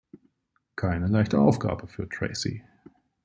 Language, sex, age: German, male, 30-39